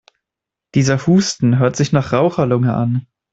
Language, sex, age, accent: German, male, 30-39, Deutschland Deutsch